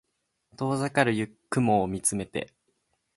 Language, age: Japanese, 19-29